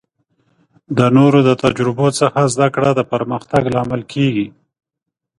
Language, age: Pashto, 30-39